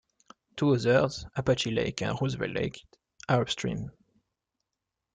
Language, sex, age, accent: English, male, 19-29, Irish English